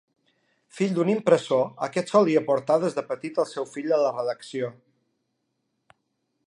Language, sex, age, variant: Catalan, male, 40-49, Balear